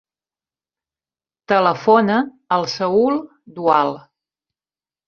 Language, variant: Catalan, Central